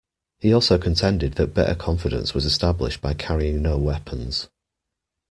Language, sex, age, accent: English, male, 30-39, England English